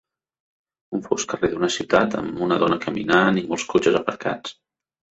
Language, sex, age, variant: Catalan, male, 50-59, Central